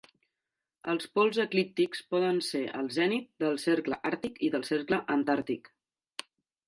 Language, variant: Catalan, Central